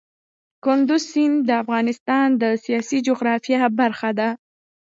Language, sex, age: Pashto, female, 30-39